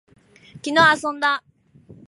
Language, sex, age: Japanese, female, under 19